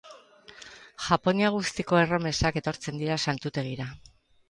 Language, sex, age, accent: Basque, female, 50-59, Erdialdekoa edo Nafarra (Gipuzkoa, Nafarroa)